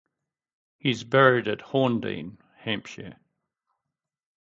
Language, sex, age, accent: English, male, 60-69, Australian English